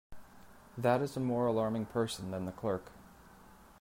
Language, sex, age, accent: English, male, 30-39, New Zealand English